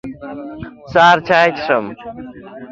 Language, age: Pashto, under 19